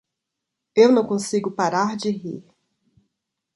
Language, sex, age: Portuguese, female, 40-49